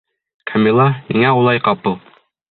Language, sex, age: Bashkir, male, under 19